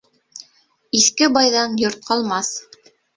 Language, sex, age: Bashkir, female, 30-39